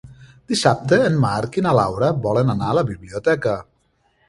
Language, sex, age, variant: Catalan, male, 40-49, Central